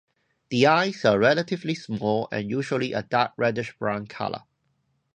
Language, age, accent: English, 30-39, Hong Kong English